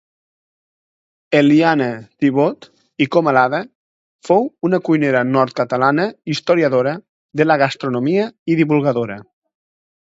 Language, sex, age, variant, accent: Catalan, male, 40-49, Nord-Occidental, nord-occidental; Lleida